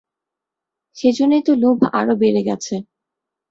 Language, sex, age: Bengali, female, 19-29